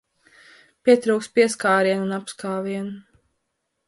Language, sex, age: Latvian, female, 19-29